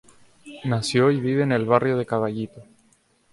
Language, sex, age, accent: Spanish, male, 19-29, España: Islas Canarias